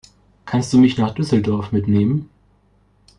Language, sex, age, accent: German, male, 19-29, Deutschland Deutsch